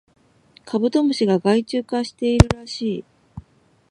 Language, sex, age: Japanese, female, 40-49